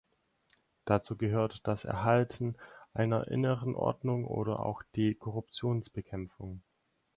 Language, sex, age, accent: German, male, 19-29, Deutschland Deutsch